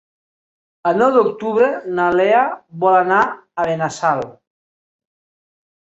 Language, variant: Catalan, Central